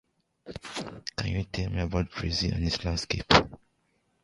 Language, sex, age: English, male, 19-29